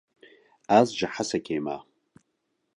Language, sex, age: Kurdish, male, 30-39